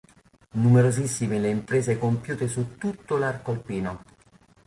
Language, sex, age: Italian, male, 50-59